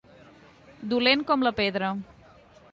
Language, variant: Catalan, Septentrional